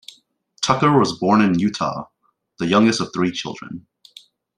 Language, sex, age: English, male, 19-29